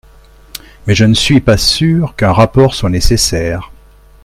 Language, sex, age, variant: French, male, 60-69, Français de métropole